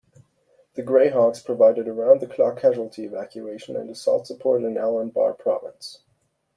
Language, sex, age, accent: English, male, 19-29, United States English